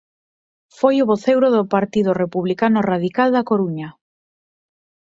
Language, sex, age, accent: Galician, female, 19-29, Normativo (estándar)